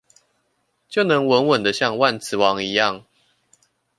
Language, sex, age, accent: Chinese, male, 19-29, 出生地：臺北市